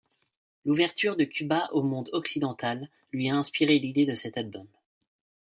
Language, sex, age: French, male, 19-29